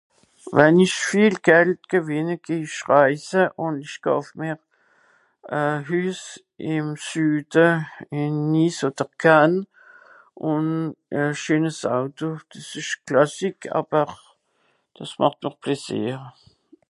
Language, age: Swiss German, 60-69